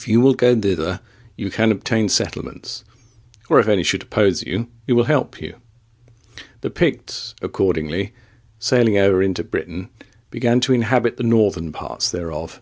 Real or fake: real